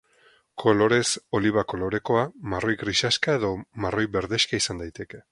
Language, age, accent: Basque, 40-49, Mendebalekoa (Araba, Bizkaia, Gipuzkoako mendebaleko herri batzuk)